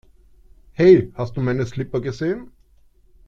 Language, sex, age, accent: German, male, 30-39, Österreichisches Deutsch